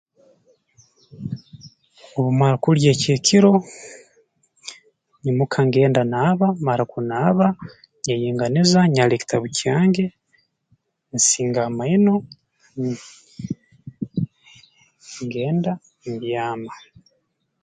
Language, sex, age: Tooro, male, 19-29